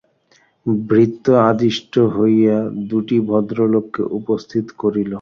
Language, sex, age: Bengali, male, 19-29